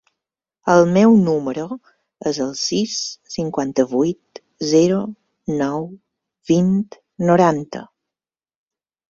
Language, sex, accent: Catalan, female, mallorquí